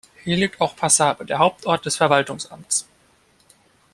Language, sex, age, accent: German, male, 19-29, Deutschland Deutsch